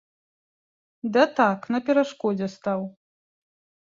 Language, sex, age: Belarusian, female, 30-39